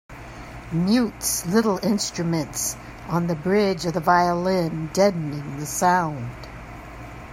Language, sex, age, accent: English, female, 60-69, United States English